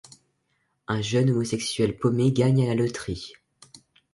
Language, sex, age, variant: French, male, under 19, Français de métropole